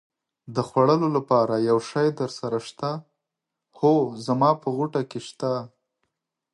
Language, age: Pashto, 30-39